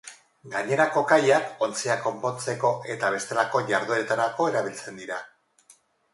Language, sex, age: Basque, female, 50-59